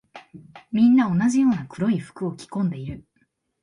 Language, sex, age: Japanese, female, 19-29